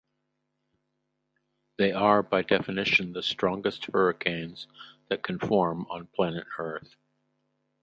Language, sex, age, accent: English, male, 60-69, United States English